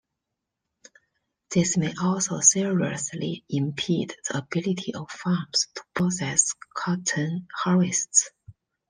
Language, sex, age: English, female, 30-39